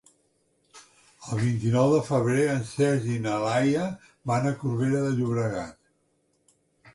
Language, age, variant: Catalan, 60-69, Central